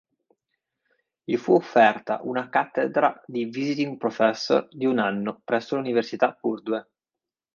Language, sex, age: Italian, male, 30-39